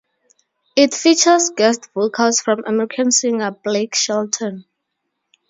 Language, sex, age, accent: English, female, 19-29, Southern African (South Africa, Zimbabwe, Namibia)